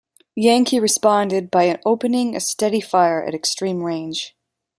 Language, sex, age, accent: English, female, 19-29, United States English